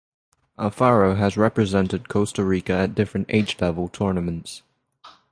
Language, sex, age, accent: English, male, 19-29, England English; Singaporean English